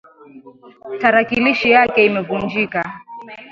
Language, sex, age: Swahili, female, 19-29